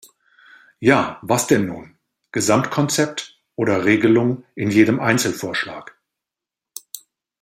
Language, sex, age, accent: German, male, 50-59, Deutschland Deutsch